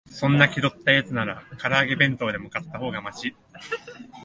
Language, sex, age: Japanese, male, 19-29